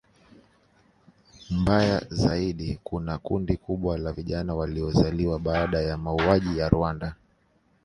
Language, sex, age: Swahili, male, 30-39